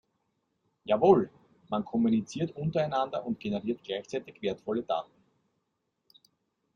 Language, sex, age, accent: German, male, 40-49, Österreichisches Deutsch